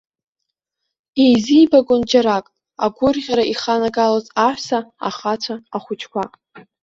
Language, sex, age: Abkhazian, female, under 19